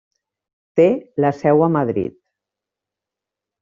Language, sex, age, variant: Catalan, female, 50-59, Central